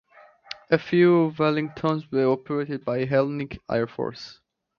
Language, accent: English, United States English